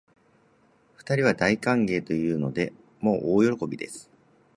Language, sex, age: Japanese, male, 40-49